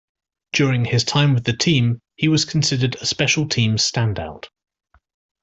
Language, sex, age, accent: English, male, 40-49, England English